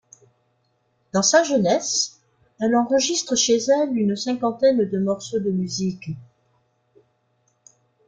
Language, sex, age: French, female, 60-69